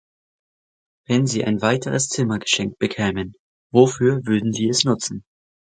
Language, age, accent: German, under 19, Deutschland Deutsch